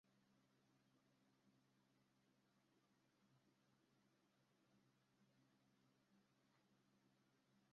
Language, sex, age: Swahili, female, 19-29